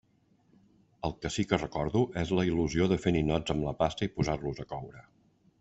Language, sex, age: Catalan, male, 50-59